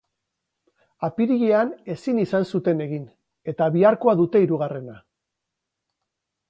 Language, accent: Basque, Mendebalekoa (Araba, Bizkaia, Gipuzkoako mendebaleko herri batzuk)